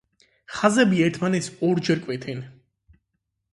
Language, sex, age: Georgian, male, 30-39